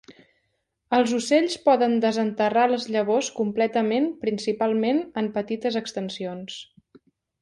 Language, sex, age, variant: Catalan, female, 19-29, Central